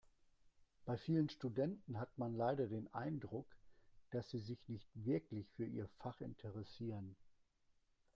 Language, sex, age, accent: German, male, 50-59, Deutschland Deutsch